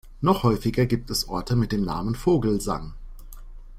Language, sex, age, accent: German, male, 30-39, Deutschland Deutsch